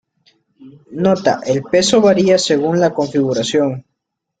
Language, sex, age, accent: Spanish, male, 19-29, América central